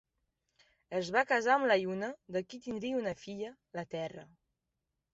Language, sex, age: Catalan, female, 19-29